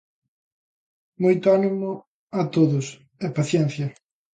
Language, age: Galician, 19-29